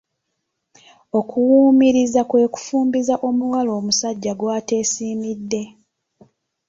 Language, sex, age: Ganda, female, 19-29